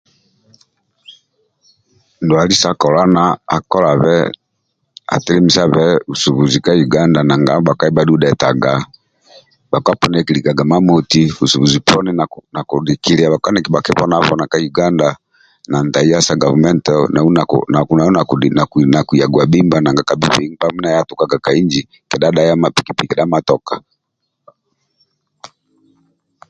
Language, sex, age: Amba (Uganda), male, 50-59